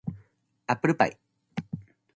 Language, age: Japanese, under 19